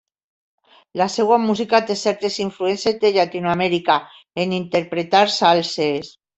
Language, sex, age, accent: Catalan, female, 60-69, valencià